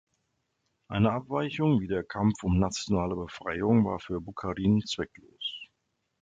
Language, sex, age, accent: German, male, 50-59, Deutschland Deutsch